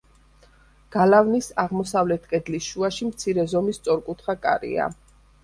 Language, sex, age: Georgian, female, 50-59